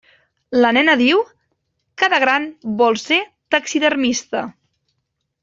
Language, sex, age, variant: Catalan, female, 19-29, Central